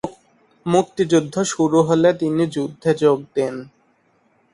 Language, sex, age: Bengali, male, 19-29